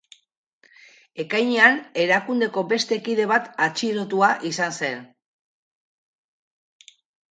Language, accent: Basque, Mendebalekoa (Araba, Bizkaia, Gipuzkoako mendebaleko herri batzuk)